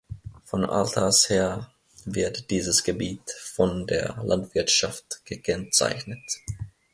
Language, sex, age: German, male, 30-39